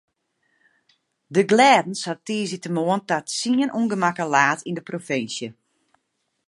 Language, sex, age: Western Frisian, female, 40-49